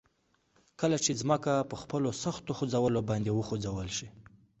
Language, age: Pashto, under 19